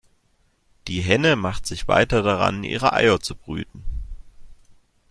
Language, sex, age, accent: German, male, 19-29, Deutschland Deutsch